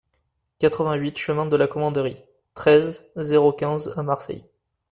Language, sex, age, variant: French, male, 19-29, Français d'Europe